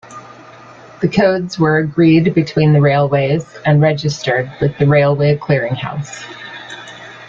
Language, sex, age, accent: English, female, 50-59, United States English